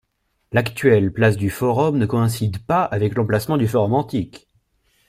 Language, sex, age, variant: French, male, 19-29, Français de métropole